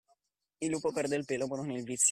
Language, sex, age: Italian, male, 19-29